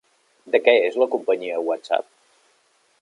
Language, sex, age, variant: Catalan, male, 40-49, Central